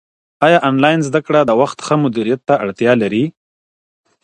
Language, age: Pashto, 30-39